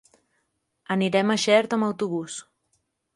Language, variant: Catalan, Central